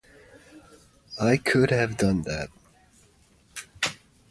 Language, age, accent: English, 40-49, United States English